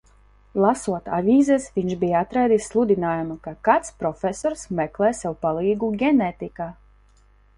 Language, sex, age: Latvian, female, 19-29